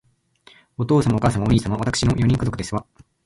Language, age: Japanese, 19-29